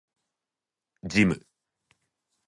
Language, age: Japanese, 19-29